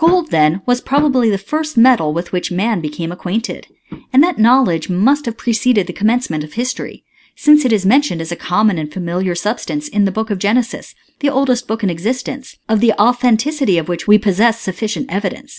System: none